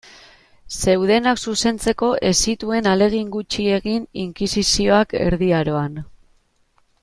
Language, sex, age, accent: Basque, female, 19-29, Mendebalekoa (Araba, Bizkaia, Gipuzkoako mendebaleko herri batzuk)